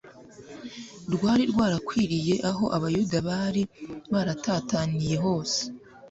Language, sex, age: Kinyarwanda, female, under 19